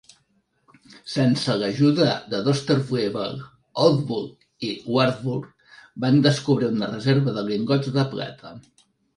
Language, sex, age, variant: Catalan, male, 40-49, Central